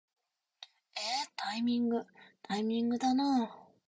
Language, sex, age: Japanese, female, 19-29